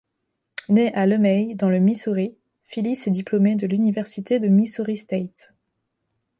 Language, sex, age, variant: French, female, 19-29, Français de métropole